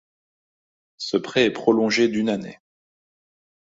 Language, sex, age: French, male, 30-39